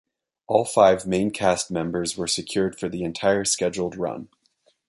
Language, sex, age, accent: English, male, 30-39, United States English